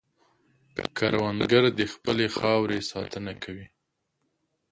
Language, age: Pashto, 30-39